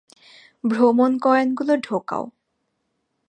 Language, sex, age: Bengali, female, 19-29